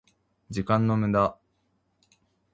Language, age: Japanese, 19-29